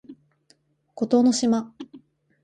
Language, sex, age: Japanese, female, 19-29